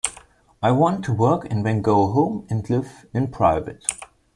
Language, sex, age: English, male, 19-29